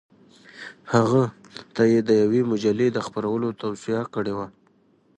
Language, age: Pashto, 19-29